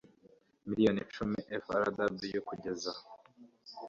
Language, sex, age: Kinyarwanda, male, 19-29